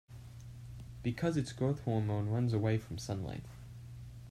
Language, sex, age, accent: English, male, 19-29, United States English